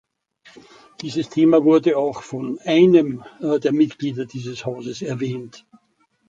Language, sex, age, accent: German, male, 80-89, Österreichisches Deutsch